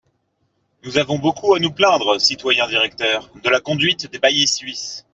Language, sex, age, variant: French, male, 19-29, Français de métropole